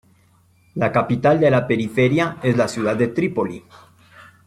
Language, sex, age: Spanish, male, 60-69